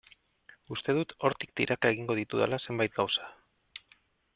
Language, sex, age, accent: Basque, male, 30-39, Mendebalekoa (Araba, Bizkaia, Gipuzkoako mendebaleko herri batzuk)